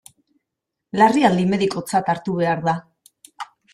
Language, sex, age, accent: Basque, female, 40-49, Mendebalekoa (Araba, Bizkaia, Gipuzkoako mendebaleko herri batzuk)